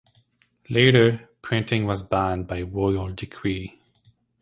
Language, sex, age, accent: English, male, 19-29, Canadian English